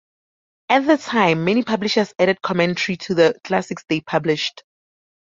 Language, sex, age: English, female, 19-29